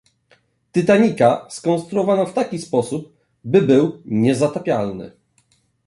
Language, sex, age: Polish, male, 30-39